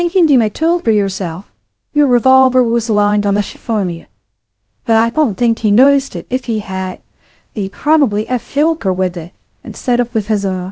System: TTS, VITS